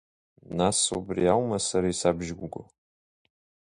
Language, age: Abkhazian, 19-29